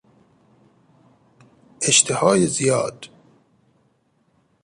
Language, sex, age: Persian, male, 30-39